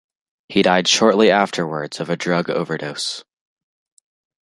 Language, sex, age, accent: English, female, under 19, United States English